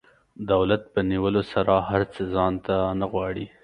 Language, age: Pashto, 19-29